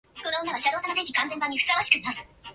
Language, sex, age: English, male, 19-29